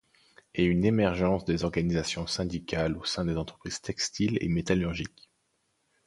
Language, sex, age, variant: French, male, 19-29, Français de métropole